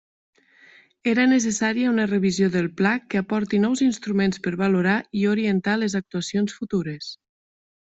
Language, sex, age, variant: Catalan, female, 30-39, Central